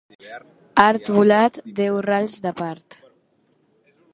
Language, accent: Catalan, gironí